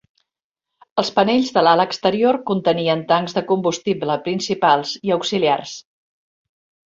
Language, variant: Catalan, Central